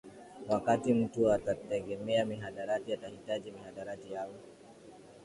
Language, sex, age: Swahili, male, 19-29